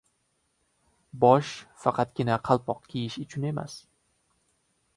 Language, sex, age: Uzbek, male, 19-29